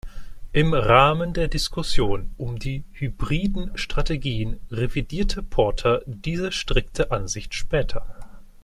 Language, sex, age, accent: German, male, 19-29, Deutschland Deutsch